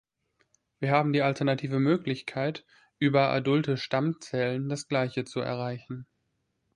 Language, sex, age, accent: German, male, 19-29, Deutschland Deutsch